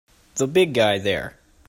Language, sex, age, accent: English, male, 19-29, United States English